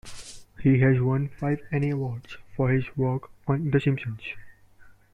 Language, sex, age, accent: English, male, 19-29, India and South Asia (India, Pakistan, Sri Lanka)